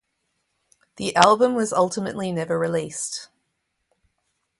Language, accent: English, Australian English